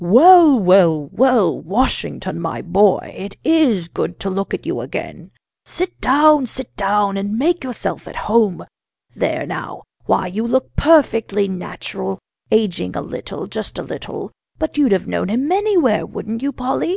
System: none